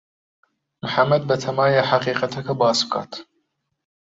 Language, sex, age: Central Kurdish, male, 30-39